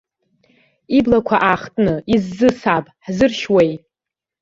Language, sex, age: Abkhazian, female, under 19